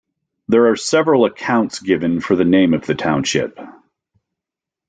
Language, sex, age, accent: English, male, 50-59, United States English